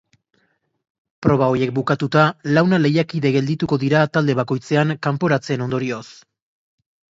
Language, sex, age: Basque, male, 30-39